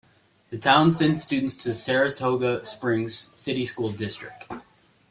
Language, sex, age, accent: English, male, under 19, United States English